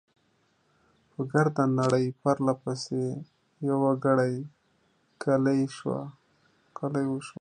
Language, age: Pashto, 30-39